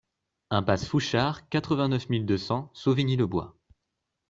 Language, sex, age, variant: French, male, 19-29, Français de métropole